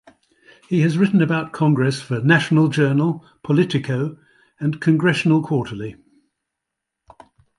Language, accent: English, England English